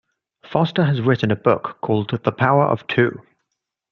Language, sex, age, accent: English, male, 19-29, England English